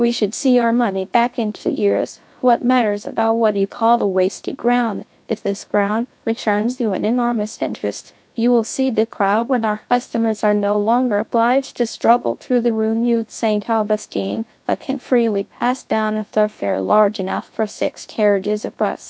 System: TTS, GlowTTS